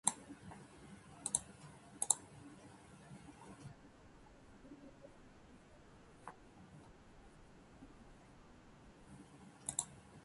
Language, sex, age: Japanese, female, 40-49